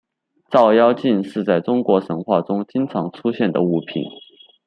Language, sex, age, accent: Chinese, male, 19-29, 出生地：四川省